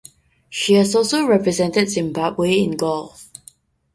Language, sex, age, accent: English, female, 19-29, England English; Singaporean English